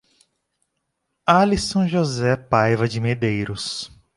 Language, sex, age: Portuguese, male, 19-29